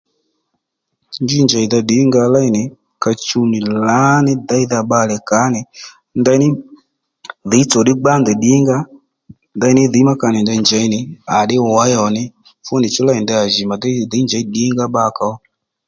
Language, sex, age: Lendu, male, 30-39